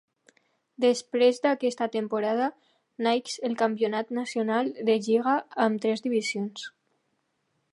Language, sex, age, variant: Catalan, female, under 19, Alacantí